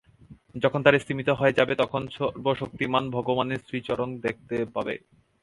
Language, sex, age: Bengali, male, 19-29